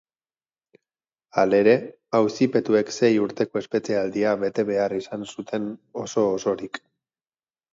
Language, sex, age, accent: Basque, male, 30-39, Batua